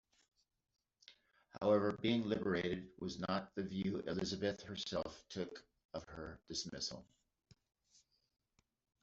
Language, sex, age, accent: English, male, 50-59, United States English